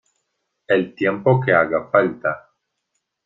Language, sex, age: Spanish, male, 30-39